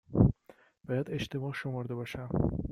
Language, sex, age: Persian, male, 30-39